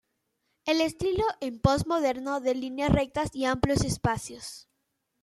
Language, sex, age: Spanish, female, 19-29